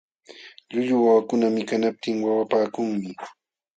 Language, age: Jauja Wanca Quechua, 40-49